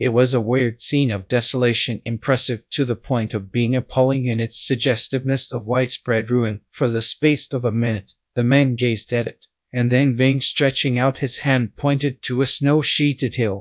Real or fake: fake